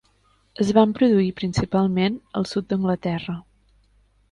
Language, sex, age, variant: Catalan, female, 19-29, Septentrional